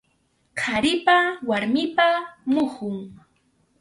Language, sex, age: Arequipa-La Unión Quechua, female, 19-29